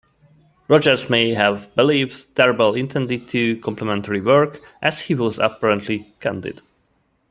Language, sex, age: English, male, 30-39